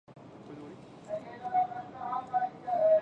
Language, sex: Japanese, female